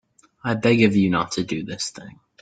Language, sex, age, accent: English, male, 19-29, United States English